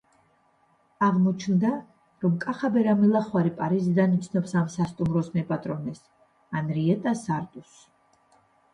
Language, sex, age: Georgian, female, 40-49